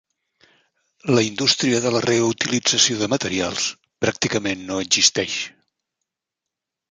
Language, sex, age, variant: Catalan, male, 60-69, Central